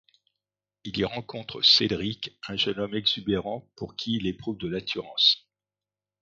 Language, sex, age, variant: French, male, 50-59, Français de métropole